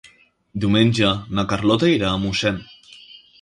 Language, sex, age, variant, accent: Catalan, male, under 19, Central, central; valencià